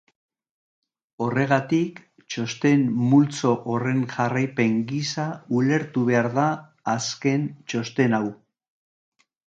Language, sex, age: Basque, male, 60-69